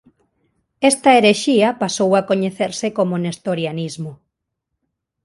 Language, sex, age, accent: Galician, female, 30-39, Normativo (estándar)